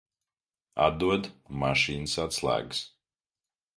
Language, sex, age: Latvian, male, 30-39